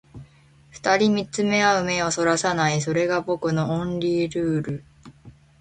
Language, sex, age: Japanese, female, 19-29